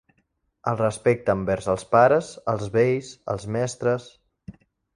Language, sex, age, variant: Catalan, male, under 19, Central